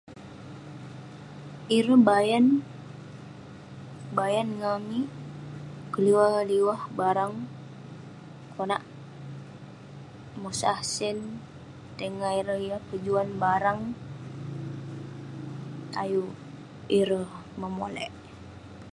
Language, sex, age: Western Penan, female, under 19